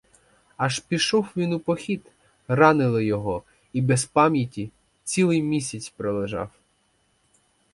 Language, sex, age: Ukrainian, male, 19-29